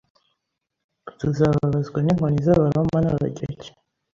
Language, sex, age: Kinyarwanda, male, under 19